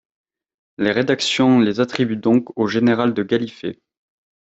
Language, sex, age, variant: French, male, 19-29, Français de métropole